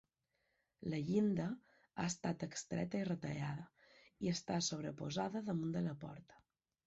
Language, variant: Catalan, Balear